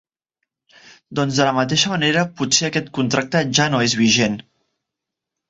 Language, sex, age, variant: Catalan, male, 19-29, Central